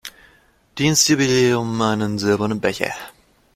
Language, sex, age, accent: German, male, under 19, Deutschland Deutsch